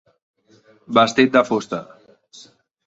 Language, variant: Catalan, Central